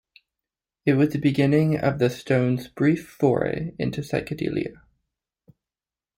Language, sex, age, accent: English, male, 19-29, Canadian English